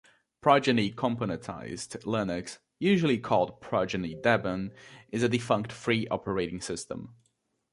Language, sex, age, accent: English, male, 19-29, England English